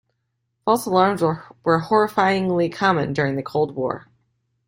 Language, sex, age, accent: English, female, 30-39, United States English